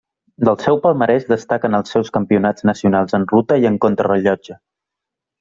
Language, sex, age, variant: Catalan, male, 19-29, Central